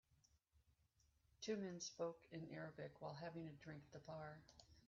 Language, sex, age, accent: English, female, 60-69, United States English